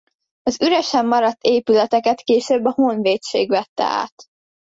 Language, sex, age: Hungarian, female, under 19